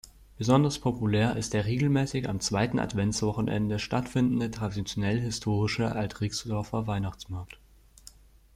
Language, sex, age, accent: German, male, under 19, Deutschland Deutsch